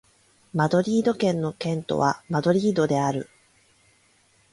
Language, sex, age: Japanese, female, 30-39